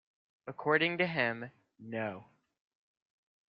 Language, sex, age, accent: English, male, under 19, United States English